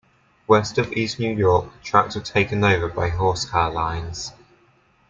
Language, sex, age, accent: English, male, under 19, England English